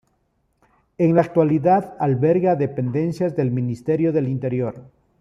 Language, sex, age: Spanish, male, 50-59